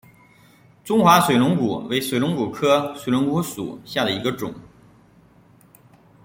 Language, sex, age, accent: Chinese, male, 30-39, 出生地：河南省